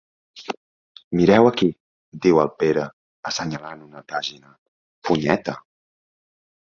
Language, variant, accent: Catalan, Central, Barceloní